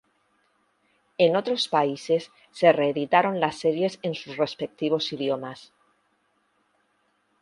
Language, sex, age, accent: Spanish, female, 50-59, España: Centro-Sur peninsular (Madrid, Toledo, Castilla-La Mancha)